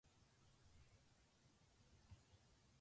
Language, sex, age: Japanese, male, 19-29